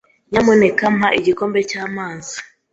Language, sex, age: Kinyarwanda, female, 19-29